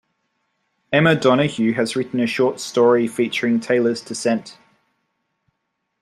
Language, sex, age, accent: English, male, 19-29, Australian English